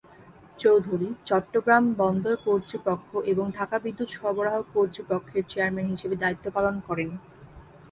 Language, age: Bengali, 19-29